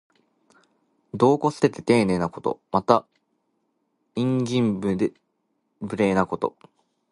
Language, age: Japanese, 19-29